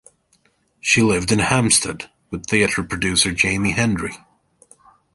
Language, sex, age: English, male, 40-49